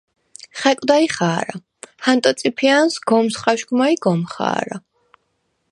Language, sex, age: Svan, female, 19-29